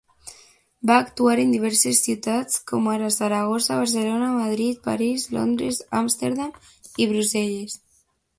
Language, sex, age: Catalan, female, under 19